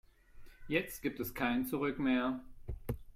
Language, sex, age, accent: German, male, 30-39, Deutschland Deutsch